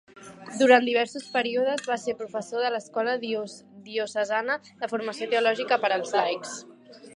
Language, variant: Catalan, Central